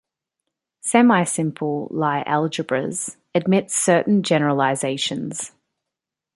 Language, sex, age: English, female, 19-29